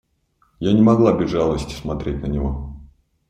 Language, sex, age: Russian, male, 30-39